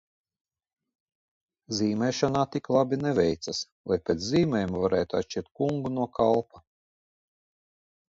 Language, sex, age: Latvian, male, 40-49